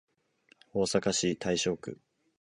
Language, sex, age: Japanese, male, 19-29